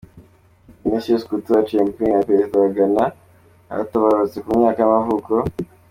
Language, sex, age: Kinyarwanda, male, under 19